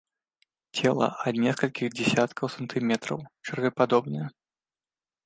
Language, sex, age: Belarusian, male, 19-29